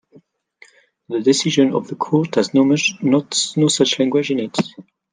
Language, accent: English, England English